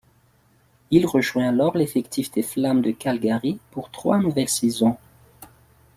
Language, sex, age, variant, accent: French, male, 30-39, Français d'Afrique subsaharienne et des îles africaines, Français de Madagascar